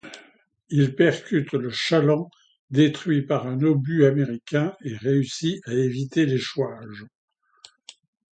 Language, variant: French, Français de métropole